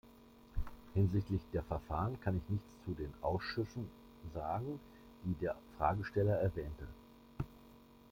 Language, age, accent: German, 50-59, Deutschland Deutsch